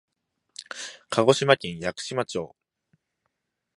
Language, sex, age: Japanese, male, 19-29